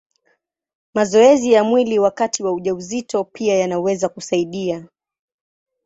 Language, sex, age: Swahili, female, 19-29